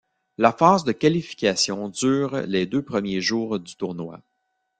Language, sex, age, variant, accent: French, male, 40-49, Français d'Amérique du Nord, Français du Canada